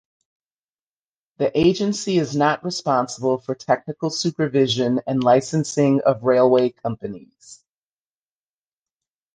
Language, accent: English, United States English